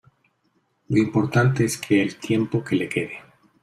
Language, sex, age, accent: Spanish, male, 40-49, México